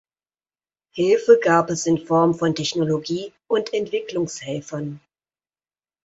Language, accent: German, Deutschland Deutsch